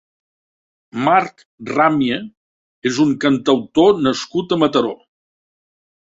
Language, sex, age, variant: Catalan, male, 60-69, Central